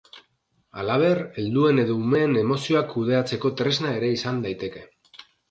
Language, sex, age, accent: Basque, male, 30-39, Mendebalekoa (Araba, Bizkaia, Gipuzkoako mendebaleko herri batzuk)